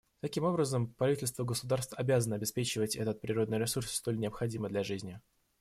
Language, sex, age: Russian, male, 19-29